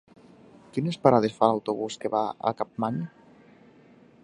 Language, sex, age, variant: Catalan, male, 19-29, Nord-Occidental